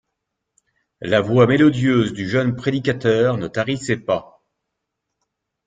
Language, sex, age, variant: French, male, 40-49, Français de métropole